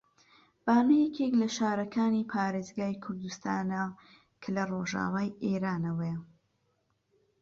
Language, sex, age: Central Kurdish, female, 19-29